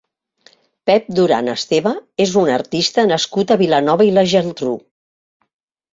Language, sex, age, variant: Catalan, female, 60-69, Central